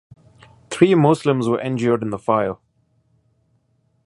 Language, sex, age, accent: English, male, 19-29, India and South Asia (India, Pakistan, Sri Lanka)